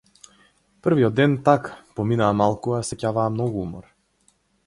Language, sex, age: Macedonian, male, 19-29